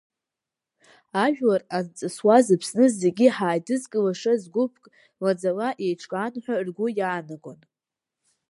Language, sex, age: Abkhazian, female, under 19